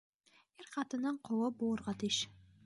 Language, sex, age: Bashkir, female, under 19